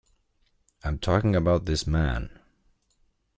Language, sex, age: English, male, 19-29